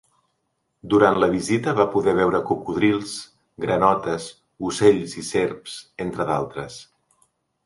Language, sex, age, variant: Catalan, male, 50-59, Central